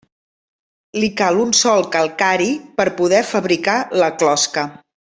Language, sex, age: Catalan, female, 50-59